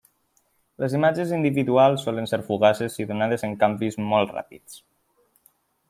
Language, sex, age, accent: Catalan, male, under 19, valencià